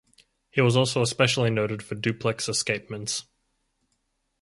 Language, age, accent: English, 19-29, Australian English